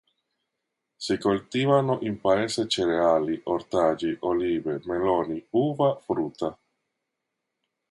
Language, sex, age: Italian, male, 30-39